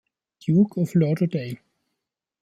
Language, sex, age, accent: German, male, 19-29, Schweizerdeutsch